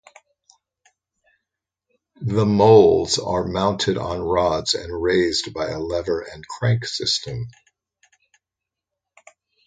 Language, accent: English, United States English